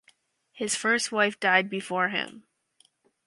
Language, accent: English, Canadian English